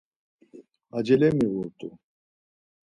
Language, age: Laz, 60-69